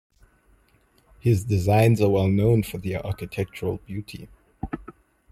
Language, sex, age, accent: English, male, 19-29, Southern African (South Africa, Zimbabwe, Namibia)